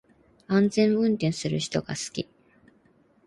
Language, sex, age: Japanese, female, 30-39